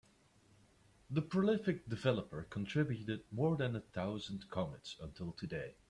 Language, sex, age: English, male, 19-29